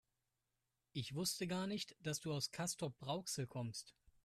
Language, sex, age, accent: German, male, 30-39, Deutschland Deutsch